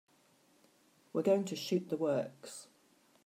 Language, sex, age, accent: English, female, 60-69, England English